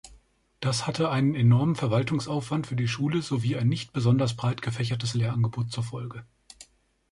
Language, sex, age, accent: German, male, 19-29, Deutschland Deutsch